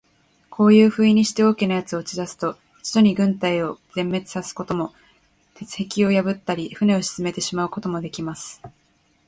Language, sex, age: Japanese, female, 19-29